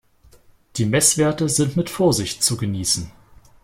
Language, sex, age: German, female, 19-29